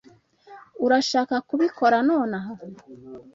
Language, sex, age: Kinyarwanda, female, 19-29